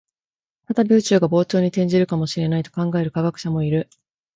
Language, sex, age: Japanese, female, 30-39